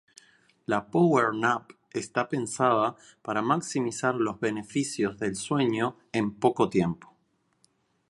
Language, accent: Spanish, Rioplatense: Argentina, Uruguay, este de Bolivia, Paraguay